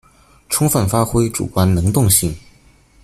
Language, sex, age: Chinese, male, under 19